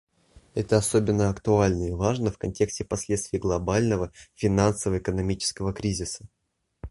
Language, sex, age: Russian, male, under 19